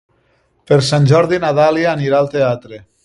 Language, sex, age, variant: Catalan, male, 40-49, Central